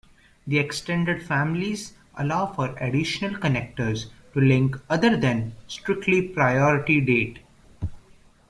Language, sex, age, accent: English, male, under 19, India and South Asia (India, Pakistan, Sri Lanka)